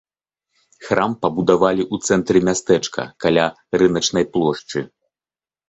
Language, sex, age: Belarusian, male, 30-39